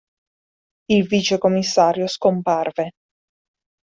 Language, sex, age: Italian, female, 19-29